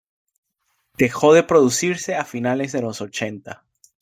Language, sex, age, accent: Spanish, male, 30-39, Caribe: Cuba, Venezuela, Puerto Rico, República Dominicana, Panamá, Colombia caribeña, México caribeño, Costa del golfo de México